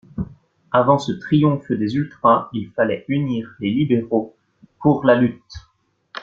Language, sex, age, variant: French, male, 19-29, Français de métropole